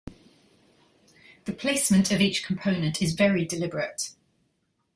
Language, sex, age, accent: English, female, 40-49, England English